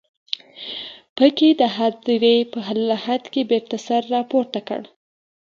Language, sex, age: Pashto, female, 19-29